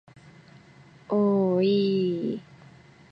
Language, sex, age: Japanese, female, 19-29